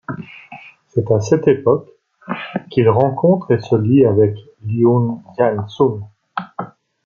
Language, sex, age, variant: French, male, 40-49, Français de métropole